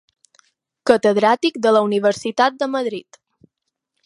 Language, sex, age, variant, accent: Catalan, female, 19-29, Balear, balear